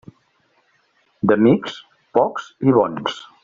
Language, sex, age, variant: Catalan, male, 60-69, Central